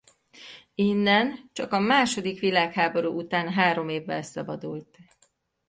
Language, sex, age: Hungarian, female, 50-59